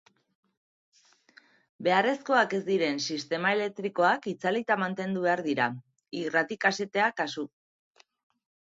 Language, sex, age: Basque, female, 40-49